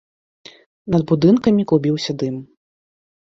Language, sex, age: Belarusian, female, 19-29